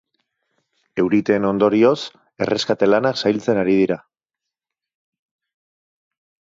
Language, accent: Basque, Mendebalekoa (Araba, Bizkaia, Gipuzkoako mendebaleko herri batzuk)